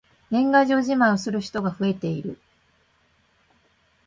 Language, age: Japanese, 50-59